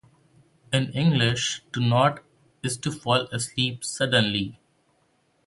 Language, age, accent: English, 19-29, India and South Asia (India, Pakistan, Sri Lanka)